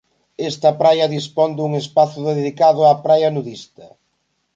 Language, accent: Galician, Normativo (estándar)